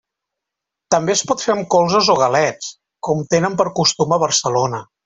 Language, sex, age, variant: Catalan, male, 40-49, Central